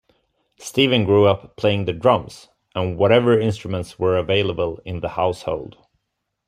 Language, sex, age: English, male, 19-29